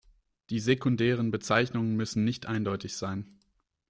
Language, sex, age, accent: German, male, 19-29, Deutschland Deutsch